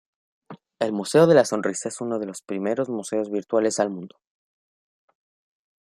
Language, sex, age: Spanish, male, 19-29